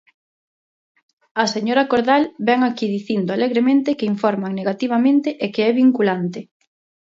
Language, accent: Galician, Normativo (estándar)